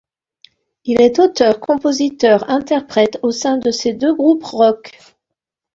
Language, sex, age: French, female, 50-59